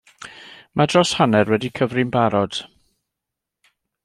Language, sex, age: Welsh, male, 50-59